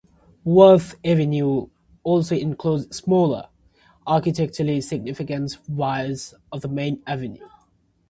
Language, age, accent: English, 19-29, England English